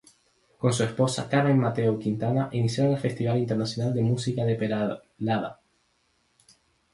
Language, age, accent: Spanish, 19-29, España: Islas Canarias